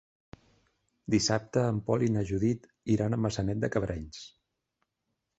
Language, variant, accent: Catalan, Central, central